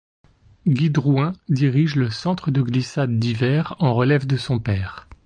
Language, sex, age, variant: French, male, 30-39, Français de métropole